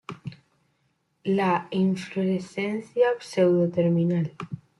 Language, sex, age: Spanish, female, 19-29